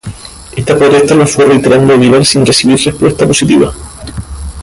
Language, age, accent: Spanish, 19-29, España: Islas Canarias